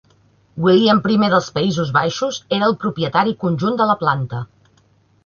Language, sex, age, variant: Catalan, female, 30-39, Central